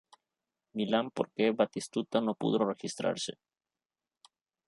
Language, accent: Spanish, México